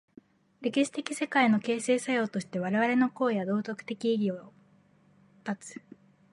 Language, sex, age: Japanese, female, 19-29